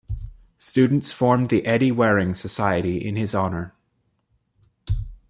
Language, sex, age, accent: English, male, 19-29, United States English